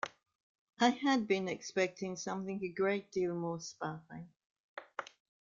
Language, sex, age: English, female, 70-79